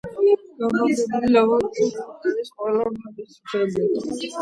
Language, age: Georgian, under 19